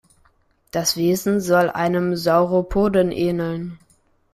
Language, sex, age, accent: German, male, under 19, Deutschland Deutsch